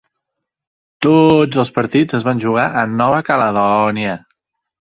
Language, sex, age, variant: Catalan, male, 30-39, Central